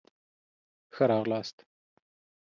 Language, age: Pashto, 19-29